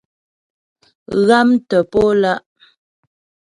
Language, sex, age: Ghomala, female, 30-39